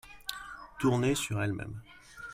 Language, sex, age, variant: French, male, 30-39, Français de métropole